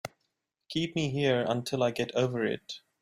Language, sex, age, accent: English, male, 19-29, Southern African (South Africa, Zimbabwe, Namibia)